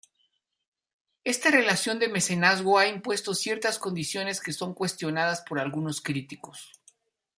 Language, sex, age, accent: Spanish, male, 50-59, México